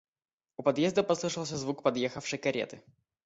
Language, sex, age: Russian, male, 19-29